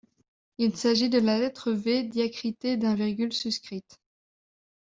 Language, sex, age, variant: French, female, 19-29, Français de métropole